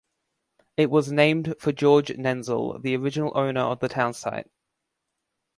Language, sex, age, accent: English, male, under 19, Australian English